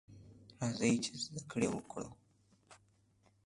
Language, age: Pashto, under 19